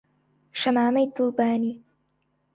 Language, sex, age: Central Kurdish, female, under 19